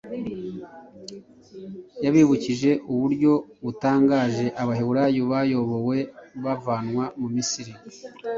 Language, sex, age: Kinyarwanda, male, 40-49